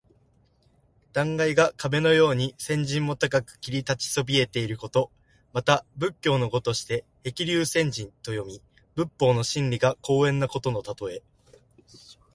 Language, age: Japanese, 19-29